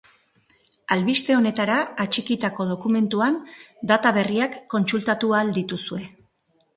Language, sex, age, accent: Basque, female, 40-49, Erdialdekoa edo Nafarra (Gipuzkoa, Nafarroa)